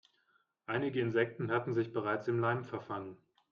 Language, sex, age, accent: German, male, 19-29, Deutschland Deutsch